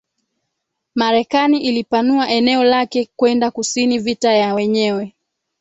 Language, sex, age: Swahili, female, 19-29